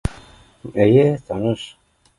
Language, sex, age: Bashkir, male, 50-59